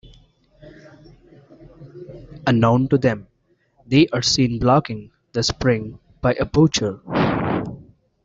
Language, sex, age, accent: English, male, 19-29, India and South Asia (India, Pakistan, Sri Lanka)